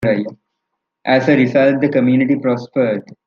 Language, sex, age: English, male, under 19